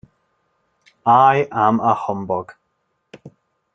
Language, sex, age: English, male, 19-29